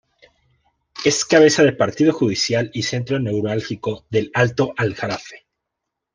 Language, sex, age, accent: Spanish, male, 30-39, México